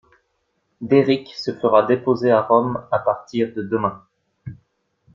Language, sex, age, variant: French, male, 19-29, Français de métropole